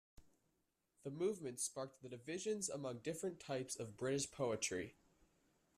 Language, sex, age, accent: English, male, under 19, Canadian English